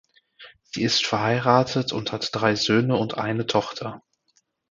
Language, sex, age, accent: German, male, 19-29, Deutschland Deutsch